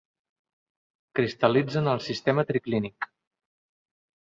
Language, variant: Catalan, Central